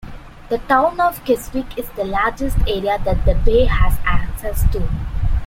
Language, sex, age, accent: English, female, 19-29, India and South Asia (India, Pakistan, Sri Lanka)